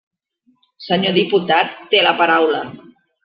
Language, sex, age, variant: Catalan, female, 40-49, Central